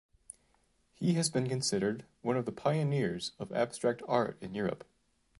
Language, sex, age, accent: English, male, 30-39, United States English